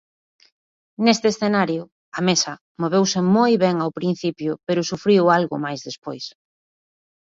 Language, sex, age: Galician, female, 40-49